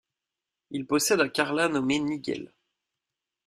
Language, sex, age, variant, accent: French, male, 19-29, Français d'Europe, Français de Belgique